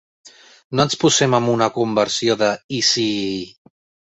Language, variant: Catalan, Central